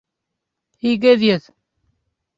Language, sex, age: Bashkir, female, 19-29